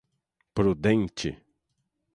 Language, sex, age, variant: Portuguese, male, 30-39, Portuguese (Brasil)